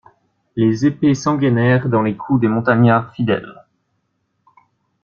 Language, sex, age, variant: French, male, 19-29, Français de métropole